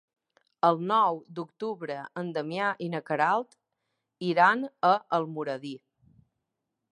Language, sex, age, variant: Catalan, female, 30-39, Balear